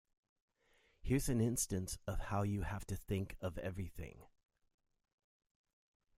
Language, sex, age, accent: English, male, 40-49, United States English